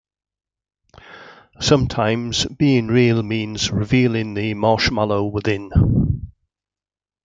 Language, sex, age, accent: English, male, 60-69, England English